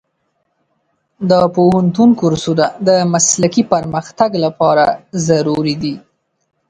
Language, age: Pashto, 19-29